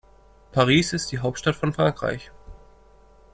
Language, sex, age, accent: German, male, 19-29, Deutschland Deutsch